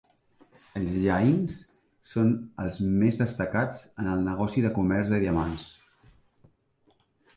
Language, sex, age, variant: Catalan, male, 40-49, Central